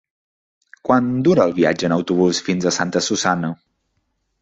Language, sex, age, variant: Catalan, male, 19-29, Central